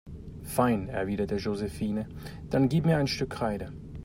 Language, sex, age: German, male, 40-49